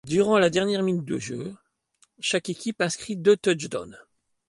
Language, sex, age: French, male, 40-49